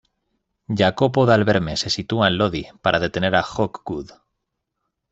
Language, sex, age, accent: Spanish, male, 19-29, España: Norte peninsular (Asturias, Castilla y León, Cantabria, País Vasco, Navarra, Aragón, La Rioja, Guadalajara, Cuenca)